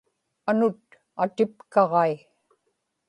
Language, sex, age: Inupiaq, female, 80-89